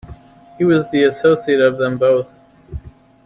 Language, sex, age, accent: English, male, 30-39, United States English